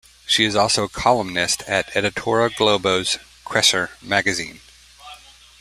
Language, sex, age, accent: English, male, 30-39, United States English